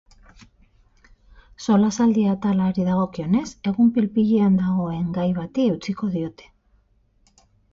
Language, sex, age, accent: Basque, female, 40-49, Mendebalekoa (Araba, Bizkaia, Gipuzkoako mendebaleko herri batzuk); Batua